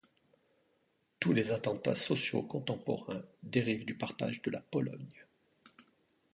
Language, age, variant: French, 40-49, Français de métropole